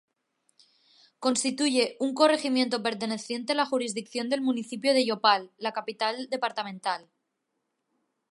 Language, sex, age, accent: Spanish, female, 19-29, España: Norte peninsular (Asturias, Castilla y León, Cantabria, País Vasco, Navarra, Aragón, La Rioja, Guadalajara, Cuenca)